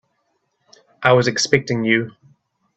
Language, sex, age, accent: English, male, 19-29, New Zealand English